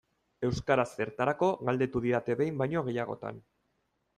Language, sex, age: Basque, male, 30-39